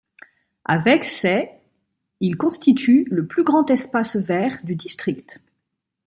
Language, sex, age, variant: French, female, 50-59, Français de métropole